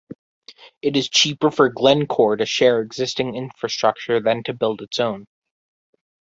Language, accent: English, United States English